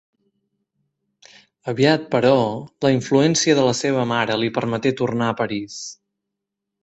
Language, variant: Catalan, Septentrional